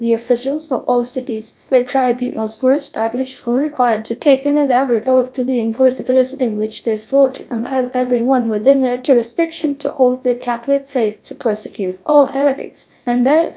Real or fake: fake